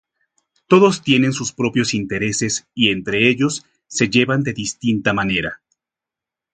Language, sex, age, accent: Spanish, male, 50-59, México